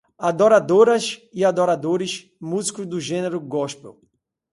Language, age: Portuguese, 40-49